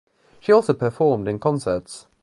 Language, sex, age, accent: English, male, under 19, England English